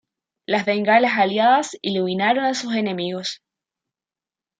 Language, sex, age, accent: Spanish, female, 19-29, Chileno: Chile, Cuyo